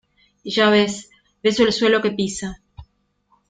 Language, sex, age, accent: Spanish, female, 40-49, Rioplatense: Argentina, Uruguay, este de Bolivia, Paraguay